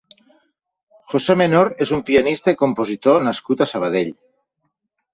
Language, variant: Catalan, Septentrional